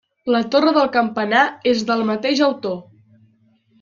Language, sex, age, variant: Catalan, female, under 19, Central